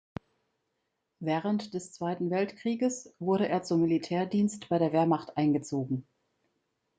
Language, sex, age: German, female, 50-59